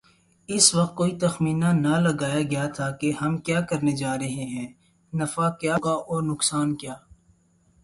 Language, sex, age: Urdu, male, 19-29